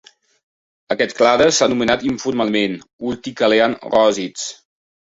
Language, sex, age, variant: Catalan, male, 19-29, Septentrional